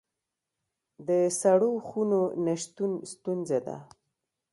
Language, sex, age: Pashto, female, 30-39